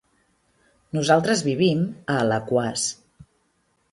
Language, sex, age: Catalan, female, 30-39